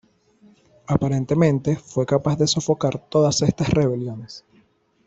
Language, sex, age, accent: Spanish, male, 30-39, Caribe: Cuba, Venezuela, Puerto Rico, República Dominicana, Panamá, Colombia caribeña, México caribeño, Costa del golfo de México